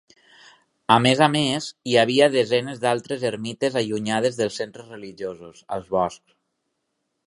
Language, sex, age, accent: Catalan, male, 30-39, valencià